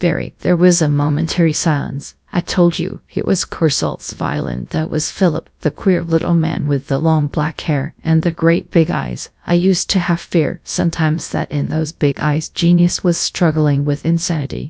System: TTS, GradTTS